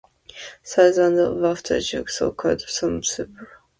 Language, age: English, 19-29